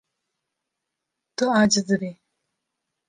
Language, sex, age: Kurdish, female, 19-29